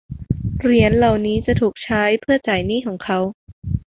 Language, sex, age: Thai, female, under 19